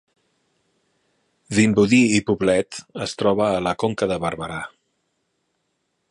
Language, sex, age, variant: Catalan, male, 40-49, Central